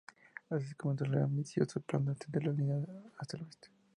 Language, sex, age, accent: Spanish, male, 19-29, México